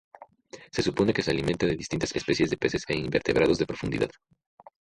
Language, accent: Spanish, México